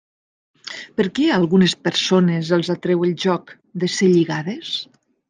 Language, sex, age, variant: Catalan, female, 50-59, Nord-Occidental